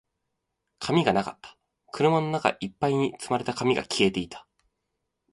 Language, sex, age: Japanese, male, 19-29